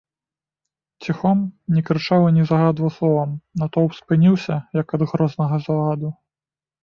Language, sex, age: Belarusian, male, 30-39